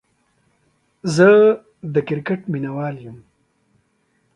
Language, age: Pashto, 30-39